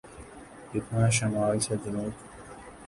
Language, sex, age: Urdu, male, 19-29